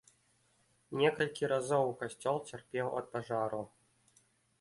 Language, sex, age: Belarusian, male, 19-29